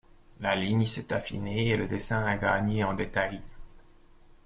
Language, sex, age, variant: French, male, 19-29, Français de métropole